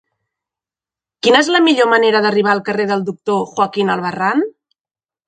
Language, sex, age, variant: Catalan, female, 40-49, Central